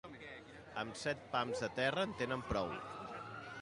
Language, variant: Catalan, Central